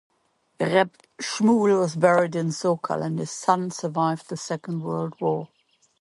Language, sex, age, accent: English, female, 60-69, England English